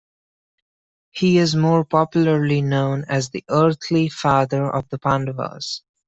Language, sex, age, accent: English, male, 19-29, India and South Asia (India, Pakistan, Sri Lanka)